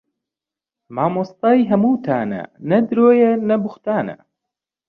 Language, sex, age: Central Kurdish, male, 19-29